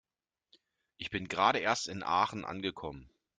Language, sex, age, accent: German, male, 40-49, Deutschland Deutsch